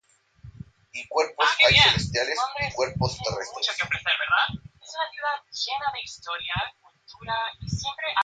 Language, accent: Spanish, Chileno: Chile, Cuyo